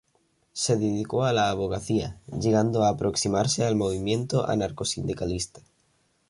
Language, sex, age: Spanish, male, under 19